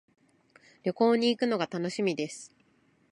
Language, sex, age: Japanese, female, 30-39